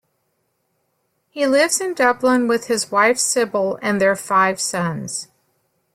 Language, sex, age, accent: English, female, 50-59, United States English